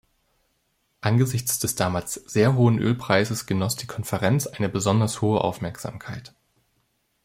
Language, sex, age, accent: German, male, 19-29, Deutschland Deutsch